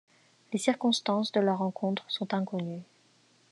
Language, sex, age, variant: French, female, under 19, Français de métropole